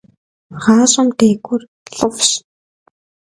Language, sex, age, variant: Kabardian, female, under 19, Адыгэбзэ (Къэбэрдей, Кирил, псоми зэдай)